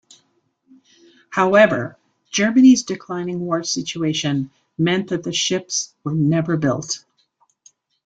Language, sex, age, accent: English, female, 60-69, United States English